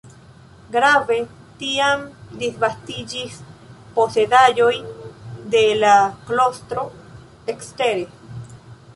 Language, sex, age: Esperanto, female, 19-29